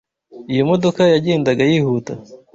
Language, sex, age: Kinyarwanda, male, 19-29